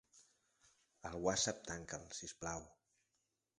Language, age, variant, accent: Catalan, 40-49, Central, central